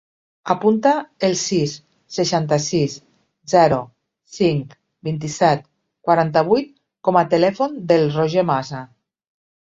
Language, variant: Catalan, Nord-Occidental